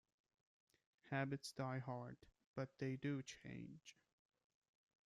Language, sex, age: English, male, 19-29